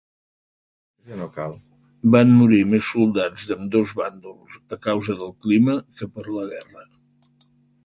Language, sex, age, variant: Catalan, male, 70-79, Central